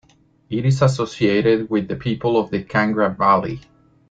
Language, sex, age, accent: English, male, 40-49, Canadian English